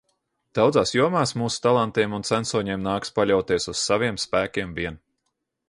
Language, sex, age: Latvian, male, 40-49